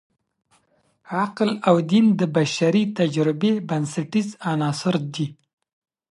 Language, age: Pashto, 19-29